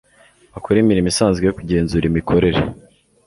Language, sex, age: Kinyarwanda, male, 19-29